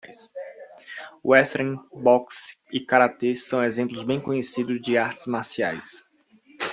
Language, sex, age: Portuguese, male, 19-29